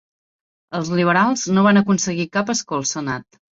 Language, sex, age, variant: Catalan, female, 30-39, Central